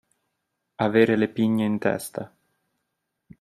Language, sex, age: Italian, male, 19-29